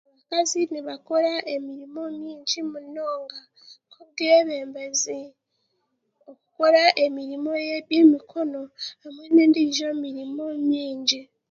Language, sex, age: Chiga, female, 19-29